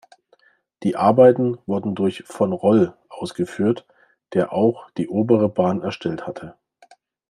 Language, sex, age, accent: German, male, 40-49, Deutschland Deutsch